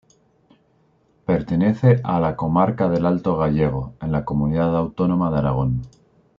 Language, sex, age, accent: Spanish, male, 30-39, España: Norte peninsular (Asturias, Castilla y León, Cantabria, País Vasco, Navarra, Aragón, La Rioja, Guadalajara, Cuenca)